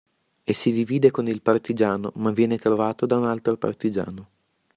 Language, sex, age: Italian, male, under 19